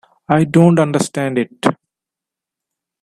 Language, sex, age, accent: English, male, 19-29, India and South Asia (India, Pakistan, Sri Lanka)